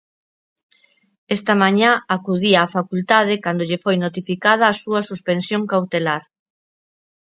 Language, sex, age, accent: Galician, female, 40-49, Normativo (estándar)